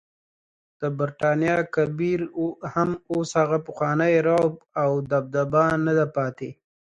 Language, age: Pashto, 30-39